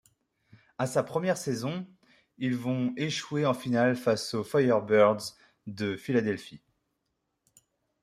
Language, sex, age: French, male, 30-39